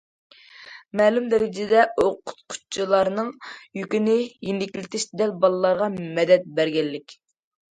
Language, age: Uyghur, 19-29